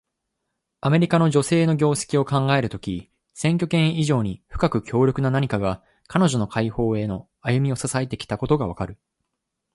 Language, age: Japanese, 19-29